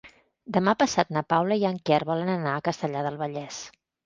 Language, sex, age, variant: Catalan, female, 50-59, Central